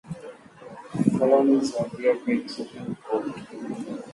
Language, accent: English, United States English